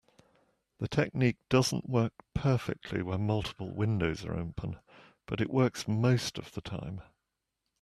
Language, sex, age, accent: English, male, 50-59, England English